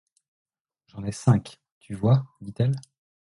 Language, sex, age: French, male, 30-39